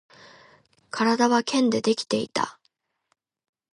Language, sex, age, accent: Japanese, female, 19-29, 標準語